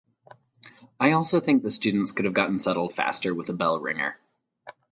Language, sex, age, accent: English, male, 30-39, United States English